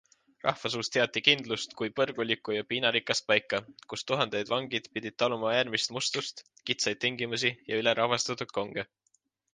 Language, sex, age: Estonian, male, 19-29